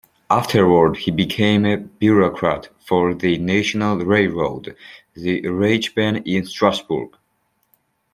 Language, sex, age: English, male, under 19